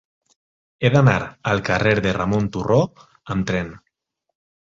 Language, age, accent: Catalan, 19-29, valencià